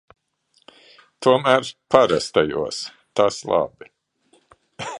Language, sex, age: Latvian, male, 70-79